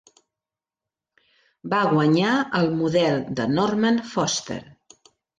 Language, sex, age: Catalan, female, 60-69